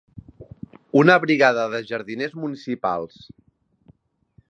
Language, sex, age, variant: Catalan, male, 40-49, Central